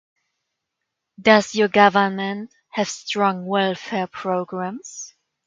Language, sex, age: English, female, 19-29